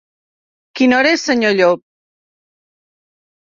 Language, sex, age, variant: Catalan, female, 60-69, Central